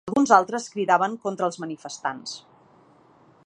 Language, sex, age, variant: Catalan, female, 40-49, Central